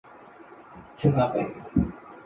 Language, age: English, 30-39